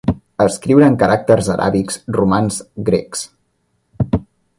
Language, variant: Catalan, Central